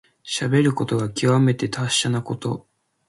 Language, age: Japanese, 19-29